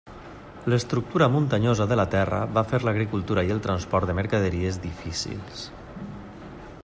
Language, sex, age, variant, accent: Catalan, male, 30-39, Valencià meridional, valencià